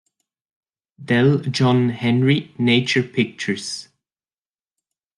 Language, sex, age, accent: German, male, 30-39, Schweizerdeutsch